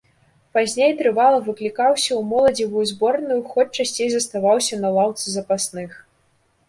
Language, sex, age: Belarusian, female, 19-29